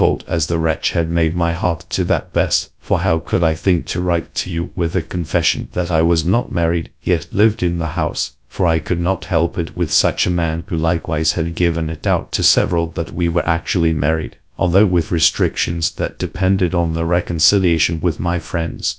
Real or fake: fake